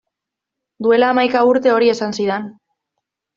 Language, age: Basque, 19-29